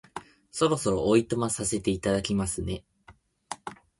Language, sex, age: Japanese, male, 19-29